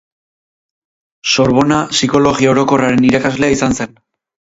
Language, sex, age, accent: Basque, male, 30-39, Erdialdekoa edo Nafarra (Gipuzkoa, Nafarroa)